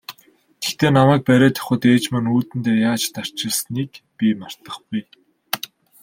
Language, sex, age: Mongolian, male, 19-29